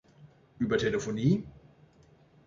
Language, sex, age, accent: German, male, 40-49, Deutschland Deutsch